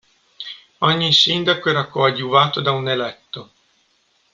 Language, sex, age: Italian, male, 30-39